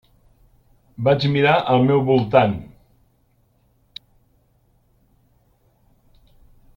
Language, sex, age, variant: Catalan, male, 60-69, Central